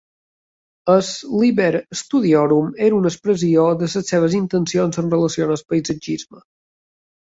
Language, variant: Catalan, Balear